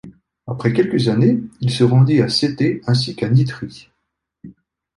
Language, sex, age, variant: French, male, 50-59, Français de métropole